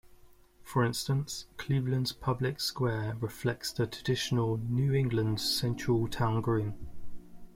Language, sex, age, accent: English, male, 30-39, England English